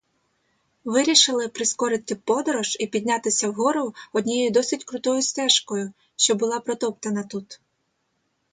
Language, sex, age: Ukrainian, female, 30-39